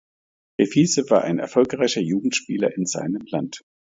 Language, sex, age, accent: German, male, 50-59, Deutschland Deutsch